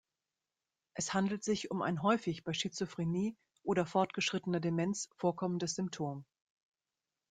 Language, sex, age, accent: German, female, 40-49, Deutschland Deutsch